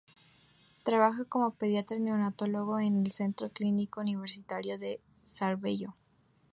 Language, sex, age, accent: Spanish, female, 19-29, México